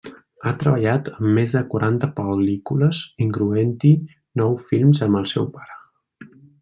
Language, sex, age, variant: Catalan, male, 19-29, Central